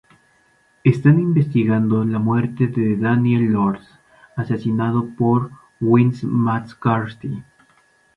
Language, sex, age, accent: Spanish, male, 19-29, México